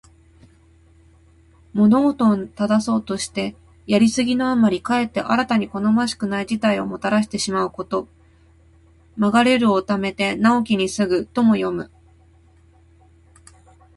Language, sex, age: Japanese, female, 30-39